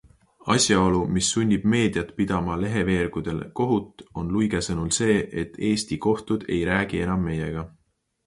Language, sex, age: Estonian, male, 19-29